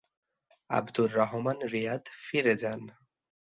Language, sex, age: Bengali, male, 19-29